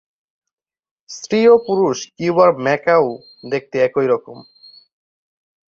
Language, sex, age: Bengali, male, 19-29